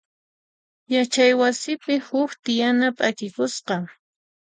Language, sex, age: Puno Quechua, female, 19-29